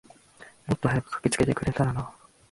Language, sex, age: Japanese, male, 19-29